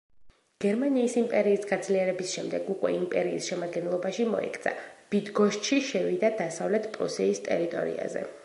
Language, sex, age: Georgian, female, 19-29